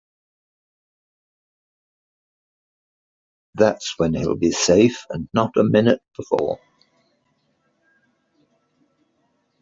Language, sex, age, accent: English, male, 80-89, England English